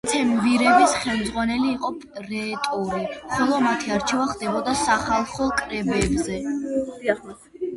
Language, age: Georgian, 19-29